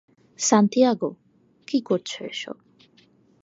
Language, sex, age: Bengali, female, 19-29